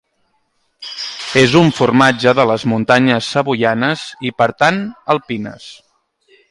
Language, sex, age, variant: Catalan, male, 19-29, Central